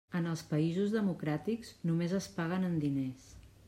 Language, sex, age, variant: Catalan, female, 40-49, Central